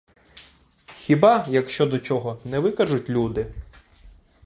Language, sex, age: Ukrainian, male, 30-39